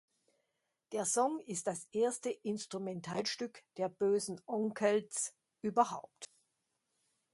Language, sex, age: German, female, 60-69